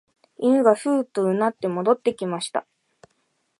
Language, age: Japanese, 19-29